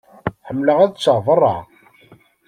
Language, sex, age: Kabyle, male, 19-29